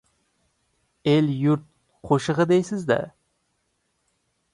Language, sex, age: Uzbek, male, 19-29